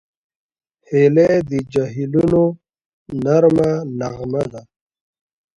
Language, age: Pashto, 19-29